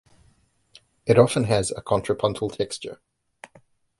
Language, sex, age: English, male, 50-59